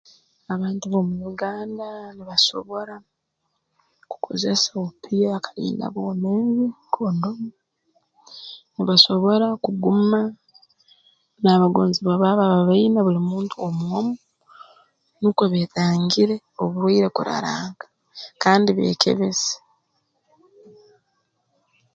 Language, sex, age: Tooro, female, 30-39